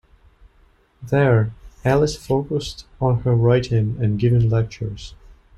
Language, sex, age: English, male, 30-39